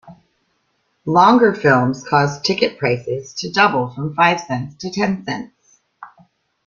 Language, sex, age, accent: English, female, 40-49, United States English